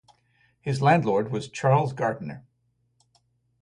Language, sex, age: English, male, 50-59